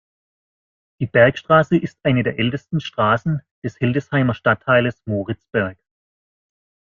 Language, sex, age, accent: German, male, 40-49, Deutschland Deutsch